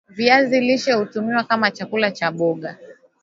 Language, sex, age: Swahili, female, 19-29